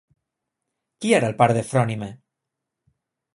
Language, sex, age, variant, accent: Catalan, male, 30-39, Nord-Occidental, nord-occidental